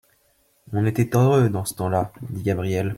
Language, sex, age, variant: French, male, 19-29, Français de métropole